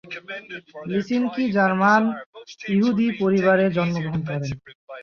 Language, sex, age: Bengali, male, 40-49